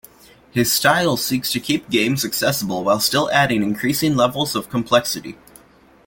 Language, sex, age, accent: English, male, under 19, Canadian English